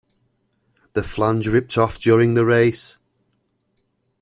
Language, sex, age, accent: English, male, 40-49, England English